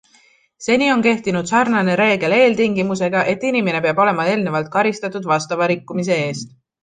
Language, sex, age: Estonian, female, 19-29